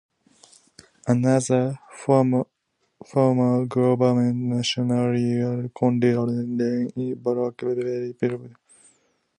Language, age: English, 19-29